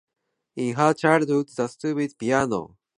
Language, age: English, 19-29